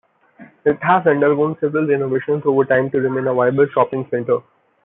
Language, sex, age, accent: English, male, 19-29, India and South Asia (India, Pakistan, Sri Lanka)